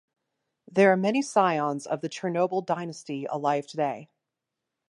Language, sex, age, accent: English, female, 30-39, United States English